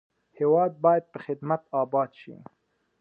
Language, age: Pashto, 19-29